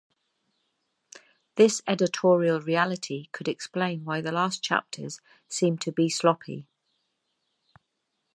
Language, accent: English, England English